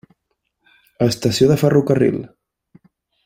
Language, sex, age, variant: Catalan, male, 19-29, Central